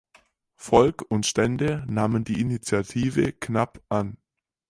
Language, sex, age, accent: German, male, under 19, Deutschland Deutsch